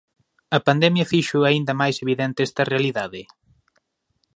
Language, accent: Galician, Oriental (común en zona oriental)